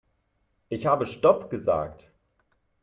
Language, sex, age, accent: German, male, 19-29, Deutschland Deutsch